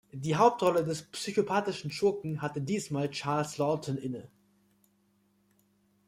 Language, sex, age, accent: German, male, 19-29, Deutschland Deutsch